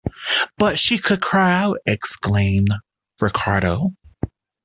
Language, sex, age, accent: English, male, 30-39, United States English